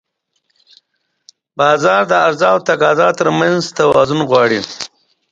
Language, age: Pashto, 40-49